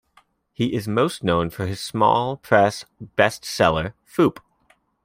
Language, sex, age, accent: English, male, 30-39, United States English